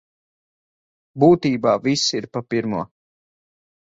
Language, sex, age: Latvian, male, 30-39